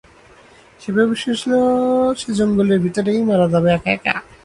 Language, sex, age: Bengali, male, 19-29